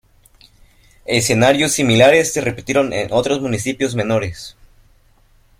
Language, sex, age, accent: Spanish, male, under 19, México